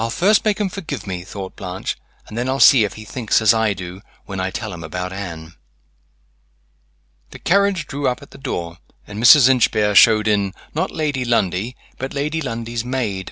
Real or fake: real